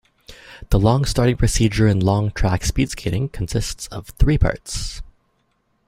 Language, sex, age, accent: English, male, 19-29, Canadian English